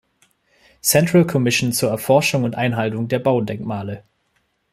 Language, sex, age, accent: German, male, 19-29, Deutschland Deutsch